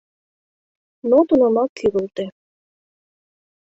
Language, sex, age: Mari, female, 19-29